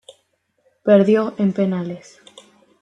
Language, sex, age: Spanish, female, 19-29